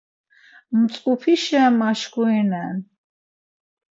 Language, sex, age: Laz, female, 50-59